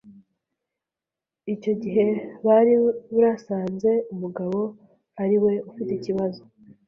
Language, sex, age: Kinyarwanda, female, 19-29